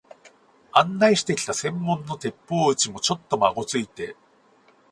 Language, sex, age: Japanese, male, 40-49